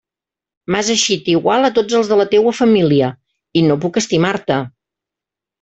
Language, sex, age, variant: Catalan, female, 60-69, Central